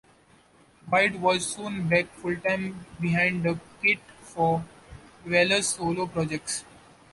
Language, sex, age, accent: English, male, 19-29, India and South Asia (India, Pakistan, Sri Lanka)